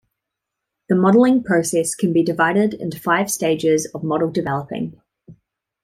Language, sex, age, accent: English, female, 19-29, New Zealand English